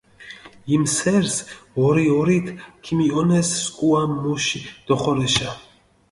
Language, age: Mingrelian, 30-39